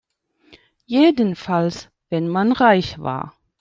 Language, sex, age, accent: German, male, 40-49, Deutschland Deutsch